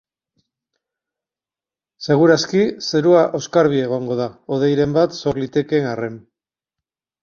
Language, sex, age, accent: Basque, male, 50-59, Mendebalekoa (Araba, Bizkaia, Gipuzkoako mendebaleko herri batzuk)